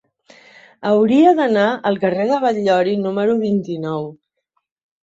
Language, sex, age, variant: Catalan, female, 60-69, Central